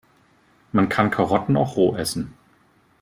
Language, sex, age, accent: German, male, 30-39, Deutschland Deutsch